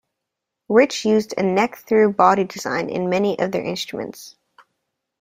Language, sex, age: English, female, under 19